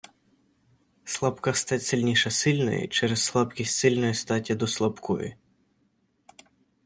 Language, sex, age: Ukrainian, male, under 19